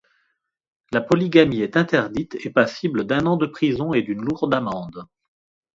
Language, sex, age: French, male, 50-59